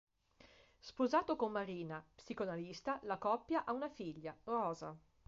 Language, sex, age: Italian, female, 50-59